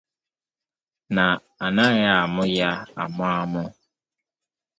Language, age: Igbo, 19-29